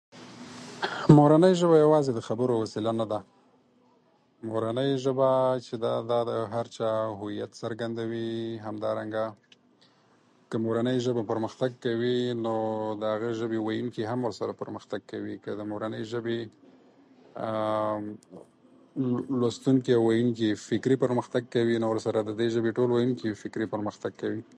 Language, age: Pashto, 19-29